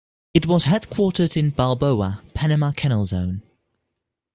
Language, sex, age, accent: English, male, 19-29, United States English